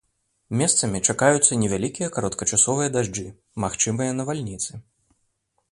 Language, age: Belarusian, 30-39